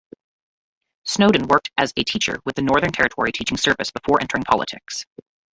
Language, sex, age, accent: English, female, 30-39, United States English